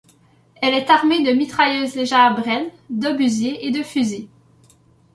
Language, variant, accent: French, Français d'Amérique du Nord, Français du Canada